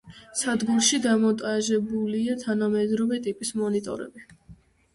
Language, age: Georgian, under 19